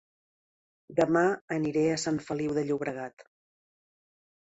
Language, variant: Catalan, Central